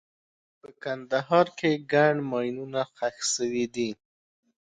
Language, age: Pashto, 19-29